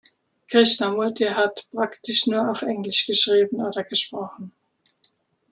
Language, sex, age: German, female, 50-59